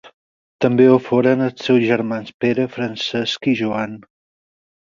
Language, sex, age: Catalan, male, 50-59